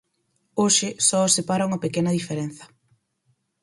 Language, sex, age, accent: Galician, female, 19-29, Normativo (estándar)